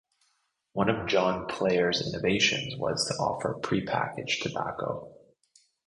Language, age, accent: English, 30-39, Canadian English